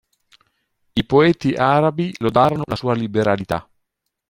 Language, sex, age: Italian, male, 40-49